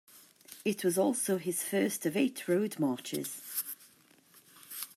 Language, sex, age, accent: English, female, 30-39, Welsh English